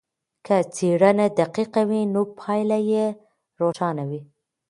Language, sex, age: Pashto, female, 19-29